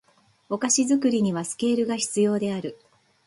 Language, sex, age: Japanese, female, 40-49